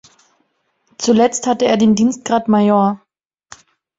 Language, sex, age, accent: German, female, 30-39, Deutschland Deutsch